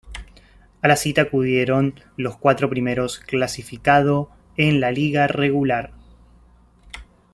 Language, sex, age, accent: Spanish, male, 19-29, Rioplatense: Argentina, Uruguay, este de Bolivia, Paraguay